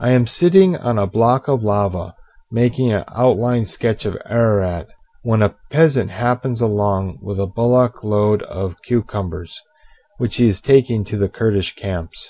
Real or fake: real